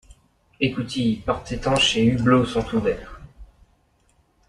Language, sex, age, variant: French, male, 30-39, Français de métropole